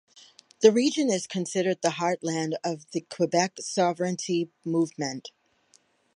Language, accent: English, United States English